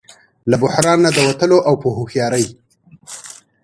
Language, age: Pashto, 30-39